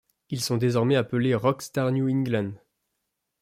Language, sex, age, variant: French, male, 19-29, Français de métropole